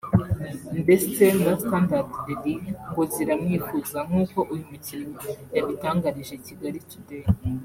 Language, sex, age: Kinyarwanda, female, under 19